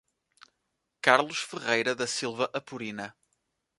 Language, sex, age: Portuguese, male, 30-39